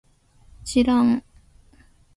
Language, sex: Japanese, female